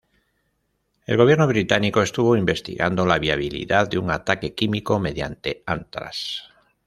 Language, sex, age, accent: Spanish, male, 50-59, España: Norte peninsular (Asturias, Castilla y León, Cantabria, País Vasco, Navarra, Aragón, La Rioja, Guadalajara, Cuenca)